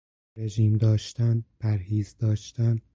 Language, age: Persian, 19-29